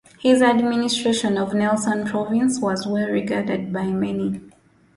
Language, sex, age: English, female, 19-29